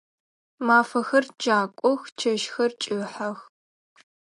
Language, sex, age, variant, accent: Adyghe, female, under 19, Адыгабзэ (Кирил, пстэумэ зэдыряе), Бжъэдыгъу (Bjeduğ)